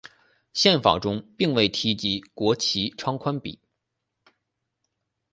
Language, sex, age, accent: Chinese, male, 19-29, 出生地：山东省